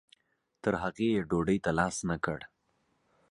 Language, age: Pashto, 19-29